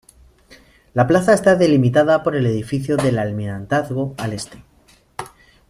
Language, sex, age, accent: Spanish, male, 30-39, España: Norte peninsular (Asturias, Castilla y León, Cantabria, País Vasco, Navarra, Aragón, La Rioja, Guadalajara, Cuenca)